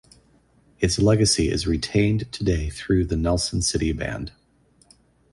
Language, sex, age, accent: English, male, 40-49, United States English